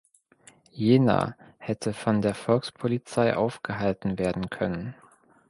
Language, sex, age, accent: German, male, 30-39, Deutschland Deutsch